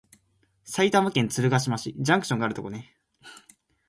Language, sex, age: Japanese, male, 19-29